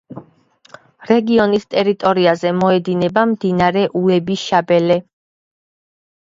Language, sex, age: Georgian, female, 30-39